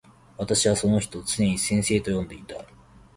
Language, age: Japanese, 19-29